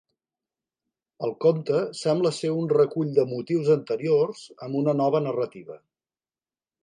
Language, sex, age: Catalan, male, 50-59